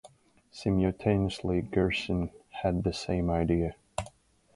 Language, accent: English, United States English